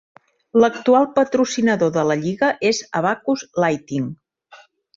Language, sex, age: Catalan, female, 40-49